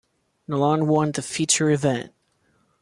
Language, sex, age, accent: English, male, 19-29, United States English